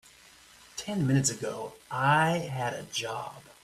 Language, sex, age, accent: English, male, 40-49, United States English